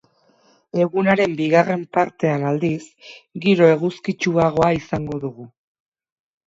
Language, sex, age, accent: Basque, female, 30-39, Erdialdekoa edo Nafarra (Gipuzkoa, Nafarroa)